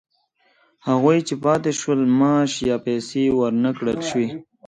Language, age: Pashto, 19-29